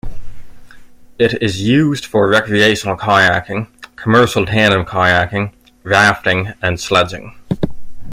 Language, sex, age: English, male, 19-29